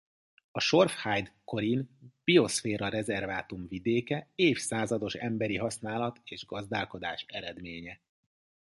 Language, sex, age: Hungarian, male, 40-49